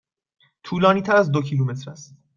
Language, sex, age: Persian, male, 19-29